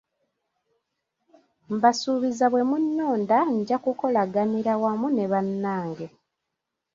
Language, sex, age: Ganda, female, 19-29